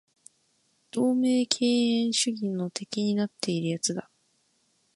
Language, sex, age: Japanese, female, 19-29